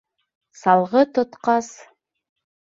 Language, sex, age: Bashkir, female, 30-39